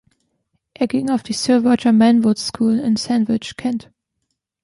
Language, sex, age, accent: German, female, 19-29, Deutschland Deutsch